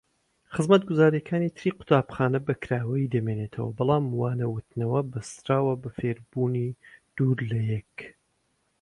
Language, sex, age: Central Kurdish, male, 30-39